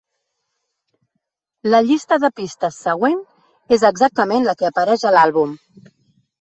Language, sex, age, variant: Catalan, female, 40-49, Central